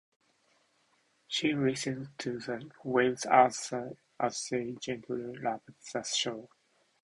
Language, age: Japanese, 19-29